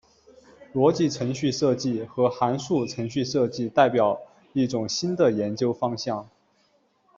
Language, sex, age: Chinese, male, 30-39